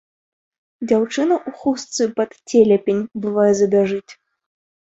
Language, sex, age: Belarusian, female, 30-39